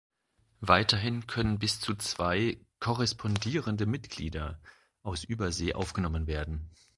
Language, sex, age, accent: German, male, 40-49, Deutschland Deutsch